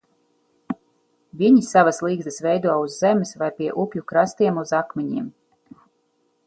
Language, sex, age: Latvian, female, 40-49